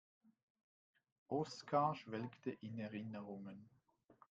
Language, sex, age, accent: German, male, 50-59, Schweizerdeutsch